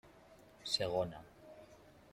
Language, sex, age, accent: Catalan, male, 40-49, valencià